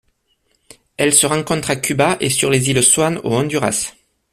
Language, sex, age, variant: French, male, 30-39, Français de métropole